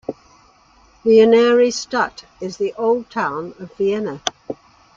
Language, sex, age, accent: English, female, 70-79, England English